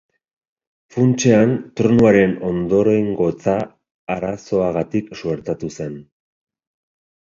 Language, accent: Basque, Erdialdekoa edo Nafarra (Gipuzkoa, Nafarroa)